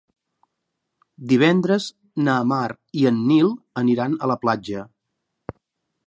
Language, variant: Catalan, Central